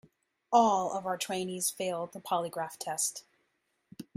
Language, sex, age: English, female, 30-39